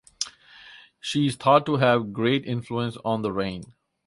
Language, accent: English, United States English; India and South Asia (India, Pakistan, Sri Lanka)